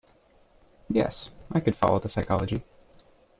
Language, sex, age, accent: English, male, 19-29, United States English